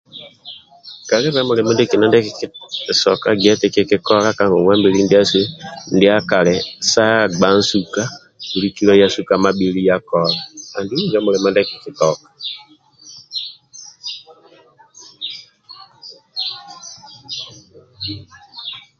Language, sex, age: Amba (Uganda), male, 30-39